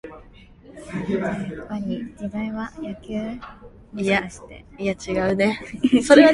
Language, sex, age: Korean, female, 19-29